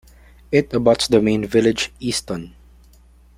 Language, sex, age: English, male, 19-29